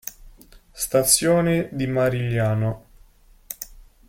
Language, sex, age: Italian, male, 19-29